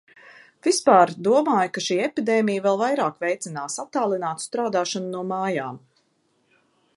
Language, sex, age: Latvian, female, 40-49